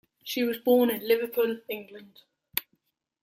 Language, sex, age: English, male, under 19